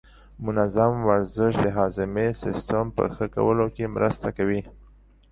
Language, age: Pashto, 40-49